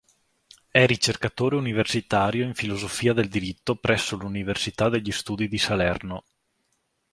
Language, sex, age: Italian, male, 19-29